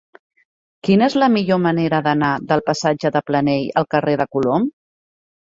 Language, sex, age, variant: Catalan, female, 40-49, Central